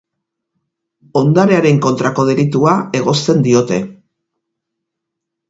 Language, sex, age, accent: Basque, female, 50-59, Erdialdekoa edo Nafarra (Gipuzkoa, Nafarroa)